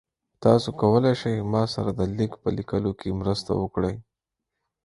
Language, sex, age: Pashto, male, 40-49